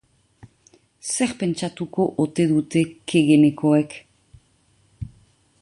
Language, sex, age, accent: Basque, female, 40-49, Nafar-lapurtarra edo Zuberotarra (Lapurdi, Nafarroa Beherea, Zuberoa)